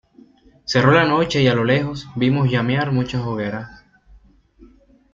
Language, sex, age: Spanish, male, 19-29